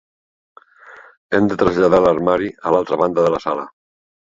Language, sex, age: Catalan, male, 60-69